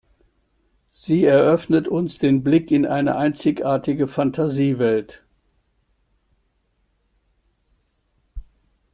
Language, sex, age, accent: German, male, 70-79, Deutschland Deutsch